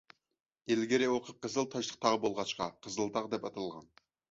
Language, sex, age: Uyghur, male, 19-29